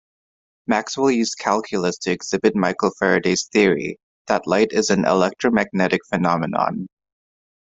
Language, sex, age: English, male, 19-29